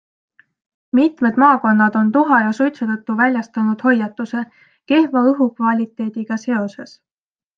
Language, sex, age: Estonian, female, 19-29